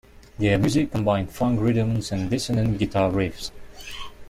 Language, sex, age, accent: English, male, 19-29, Malaysian English